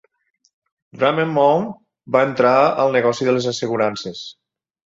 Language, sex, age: Catalan, male, 50-59